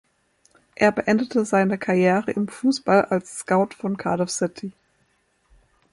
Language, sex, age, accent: German, female, 19-29, Deutschland Deutsch